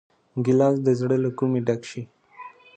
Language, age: Pashto, 19-29